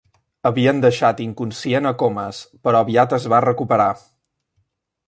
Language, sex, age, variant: Catalan, male, 19-29, Central